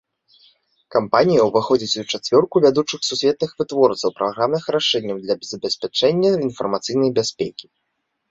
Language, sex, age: Belarusian, male, 19-29